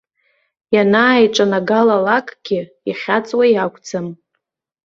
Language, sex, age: Abkhazian, female, 40-49